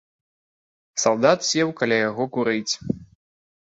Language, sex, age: Belarusian, male, 19-29